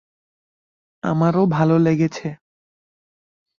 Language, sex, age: Bengali, male, 19-29